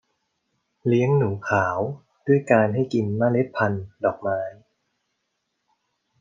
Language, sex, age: Thai, male, 40-49